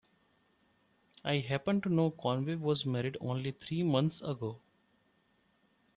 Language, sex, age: English, male, 19-29